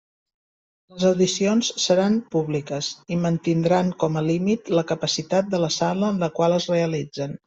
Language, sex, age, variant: Catalan, female, 60-69, Central